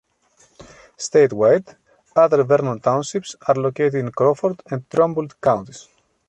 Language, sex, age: English, male, 40-49